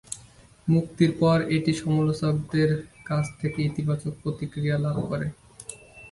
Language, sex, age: Bengali, male, 19-29